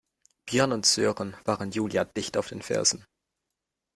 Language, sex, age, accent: German, male, under 19, Deutschland Deutsch